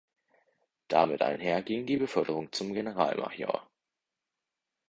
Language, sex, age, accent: German, male, 19-29, Deutschland Deutsch